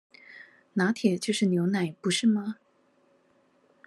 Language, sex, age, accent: Chinese, female, 40-49, 出生地：臺北市